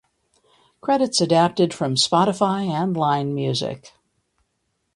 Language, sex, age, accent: English, female, 60-69, United States English